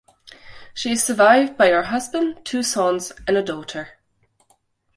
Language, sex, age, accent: English, female, 30-39, Irish English